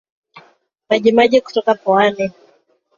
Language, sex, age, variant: Swahili, female, 19-29, Kiswahili cha Bara ya Kenya